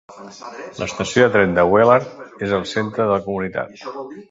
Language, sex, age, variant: Catalan, male, 60-69, Central